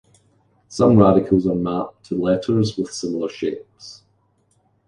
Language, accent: English, Scottish English